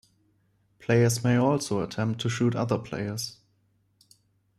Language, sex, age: English, male, 19-29